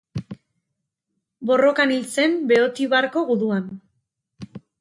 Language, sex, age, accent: Basque, female, 30-39, Erdialdekoa edo Nafarra (Gipuzkoa, Nafarroa)